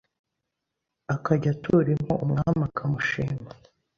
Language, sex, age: Kinyarwanda, male, under 19